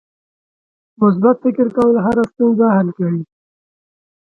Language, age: Pashto, 19-29